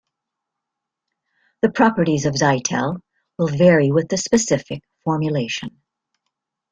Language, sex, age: English, female, 60-69